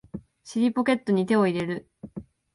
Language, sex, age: Japanese, female, 19-29